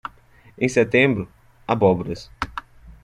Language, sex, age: Portuguese, male, 30-39